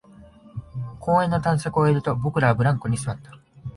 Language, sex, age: Japanese, male, 19-29